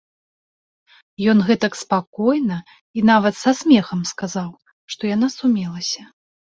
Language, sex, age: Belarusian, female, 30-39